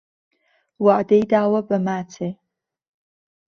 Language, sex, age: Central Kurdish, female, 19-29